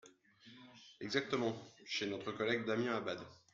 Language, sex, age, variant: French, male, 19-29, Français de métropole